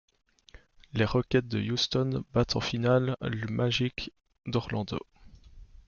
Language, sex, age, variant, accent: French, male, 19-29, Français d'Europe, Français de Belgique